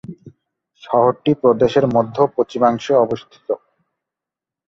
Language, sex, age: Bengali, male, 30-39